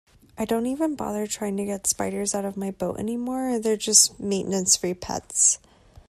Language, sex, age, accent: English, female, 19-29, United States English